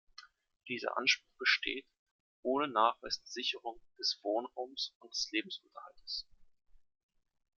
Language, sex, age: German, male, 19-29